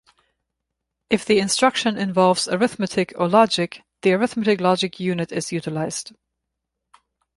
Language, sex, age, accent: English, female, 30-39, United States English